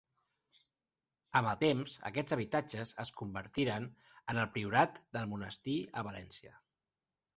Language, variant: Catalan, Central